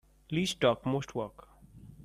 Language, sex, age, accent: English, male, 19-29, India and South Asia (India, Pakistan, Sri Lanka)